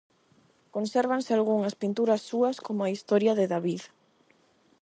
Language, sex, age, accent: Galician, female, 19-29, Atlántico (seseo e gheada); Normativo (estándar); Neofalante